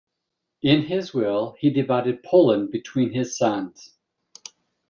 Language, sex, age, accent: English, male, 50-59, United States English